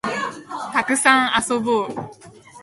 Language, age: Japanese, 19-29